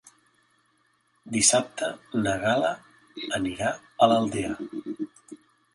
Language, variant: Catalan, Central